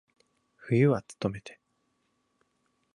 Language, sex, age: Japanese, male, 19-29